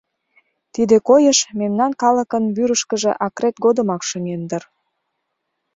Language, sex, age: Mari, female, 19-29